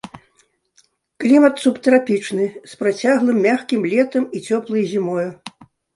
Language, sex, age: Belarusian, female, 70-79